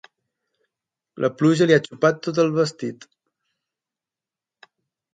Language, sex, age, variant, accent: Catalan, male, 30-39, Balear, menorquí